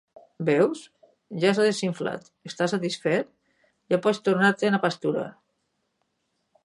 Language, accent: Catalan, valencià